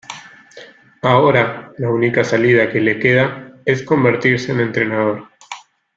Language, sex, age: Spanish, male, 19-29